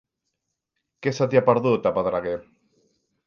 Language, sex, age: Catalan, male, 40-49